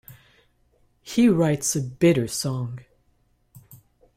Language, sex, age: English, female, 50-59